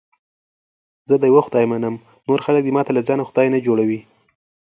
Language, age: Pashto, under 19